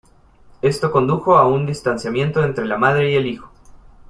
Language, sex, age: Spanish, male, 30-39